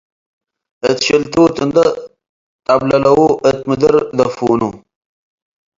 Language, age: Tigre, 30-39